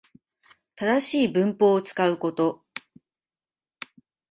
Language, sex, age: Japanese, female, 40-49